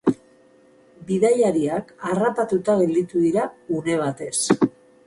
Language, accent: Basque, Mendebalekoa (Araba, Bizkaia, Gipuzkoako mendebaleko herri batzuk)